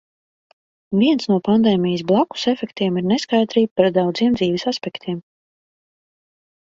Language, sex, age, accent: Latvian, female, 40-49, Riga